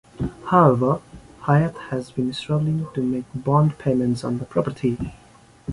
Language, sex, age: English, male, 19-29